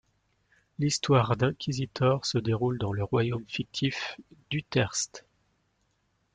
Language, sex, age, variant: French, male, 19-29, Français de métropole